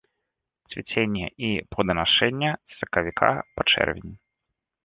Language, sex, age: Belarusian, male, 19-29